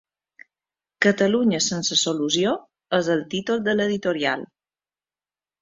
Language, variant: Catalan, Balear